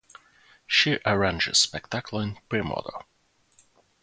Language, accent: Esperanto, Internacia